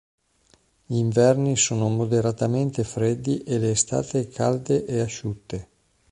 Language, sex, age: Italian, male, 50-59